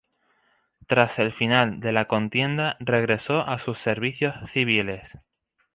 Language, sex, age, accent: Spanish, male, 19-29, España: Islas Canarias